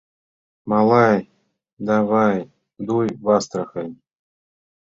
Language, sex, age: Mari, male, 40-49